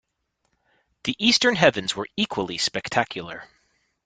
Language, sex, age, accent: English, male, 40-49, United States English